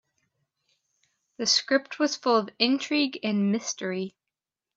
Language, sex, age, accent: English, female, 19-29, United States English